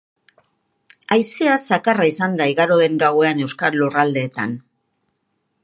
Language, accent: Basque, Erdialdekoa edo Nafarra (Gipuzkoa, Nafarroa)